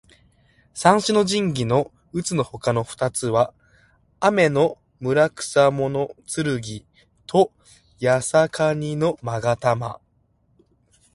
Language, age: Japanese, 19-29